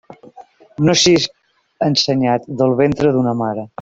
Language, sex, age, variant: Catalan, female, 40-49, Septentrional